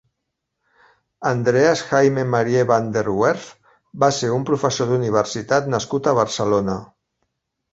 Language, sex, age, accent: Catalan, male, 50-59, Barceloní